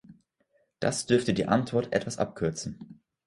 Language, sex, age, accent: German, male, under 19, Deutschland Deutsch